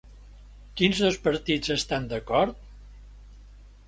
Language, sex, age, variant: Catalan, male, 70-79, Central